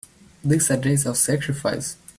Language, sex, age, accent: English, male, under 19, United States English